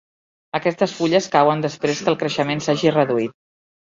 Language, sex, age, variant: Catalan, female, 40-49, Central